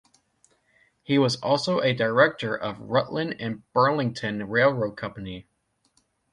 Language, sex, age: English, male, 19-29